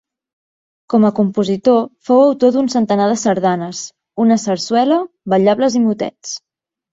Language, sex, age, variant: Catalan, female, 19-29, Central